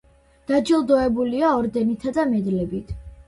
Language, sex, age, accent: Georgian, female, under 19, მშვიდი